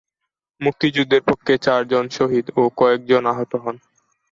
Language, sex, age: Bengali, male, 19-29